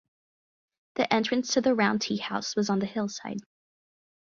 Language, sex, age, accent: English, female, 19-29, United States English